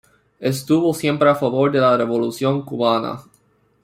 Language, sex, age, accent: Spanish, male, 19-29, Caribe: Cuba, Venezuela, Puerto Rico, República Dominicana, Panamá, Colombia caribeña, México caribeño, Costa del golfo de México